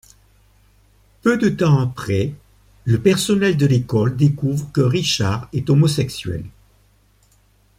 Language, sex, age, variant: French, male, 70-79, Français de métropole